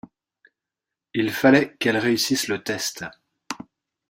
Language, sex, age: French, male, 40-49